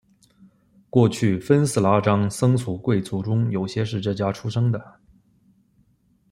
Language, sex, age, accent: Chinese, male, 19-29, 出生地：北京市